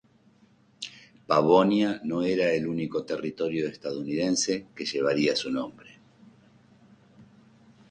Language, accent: Spanish, Rioplatense: Argentina, Uruguay, este de Bolivia, Paraguay